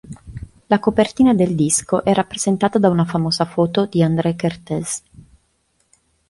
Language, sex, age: Italian, female, 30-39